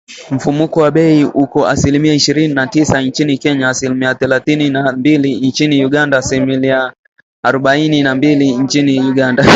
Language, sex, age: Swahili, male, 19-29